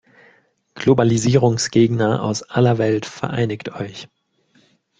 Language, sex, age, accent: German, male, 19-29, Deutschland Deutsch